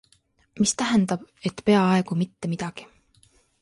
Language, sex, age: Estonian, female, 19-29